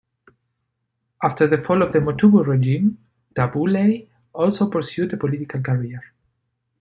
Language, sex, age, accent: English, male, 40-49, United States English